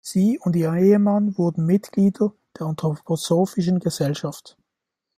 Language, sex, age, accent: German, male, 19-29, Schweizerdeutsch